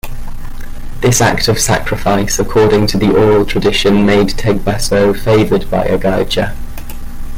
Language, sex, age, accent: English, male, 19-29, England English